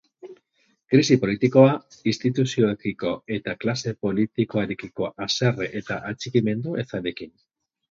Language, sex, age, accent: Basque, male, 40-49, Mendebalekoa (Araba, Bizkaia, Gipuzkoako mendebaleko herri batzuk)